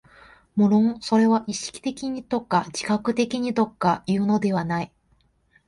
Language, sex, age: Japanese, female, 19-29